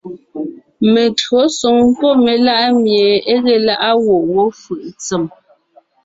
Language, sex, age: Ngiemboon, female, 30-39